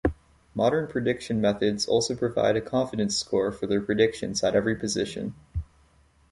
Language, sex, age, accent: English, male, 19-29, Canadian English